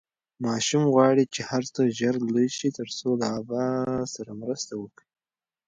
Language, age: Pashto, 19-29